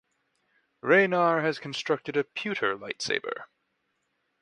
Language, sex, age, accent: English, male, 19-29, United States English